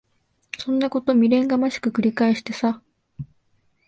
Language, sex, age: Japanese, female, 19-29